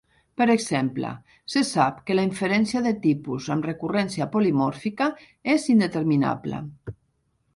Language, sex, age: Catalan, female, 50-59